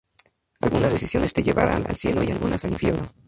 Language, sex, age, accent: Spanish, male, 19-29, México